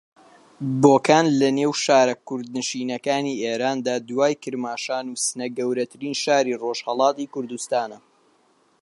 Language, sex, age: Central Kurdish, male, 19-29